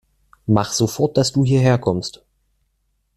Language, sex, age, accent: German, male, 19-29, Deutschland Deutsch